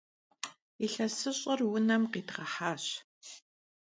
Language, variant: Kabardian, Адыгэбзэ (Къэбэрдей, Кирил, псоми зэдай)